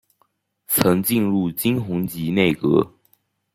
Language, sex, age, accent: Chinese, male, under 19, 出生地：福建省